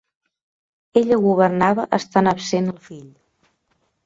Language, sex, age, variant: Catalan, female, 30-39, Central